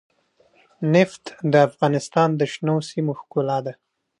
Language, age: Pashto, 30-39